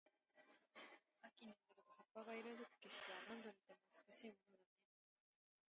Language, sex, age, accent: Japanese, female, 19-29, 標準語